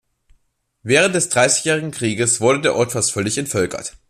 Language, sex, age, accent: German, male, under 19, Deutschland Deutsch